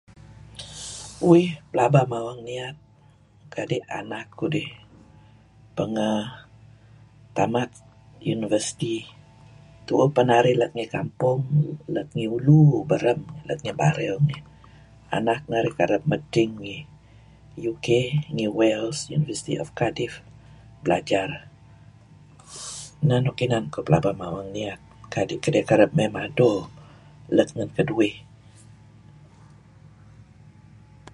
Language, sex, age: Kelabit, female, 60-69